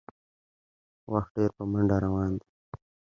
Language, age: Pashto, under 19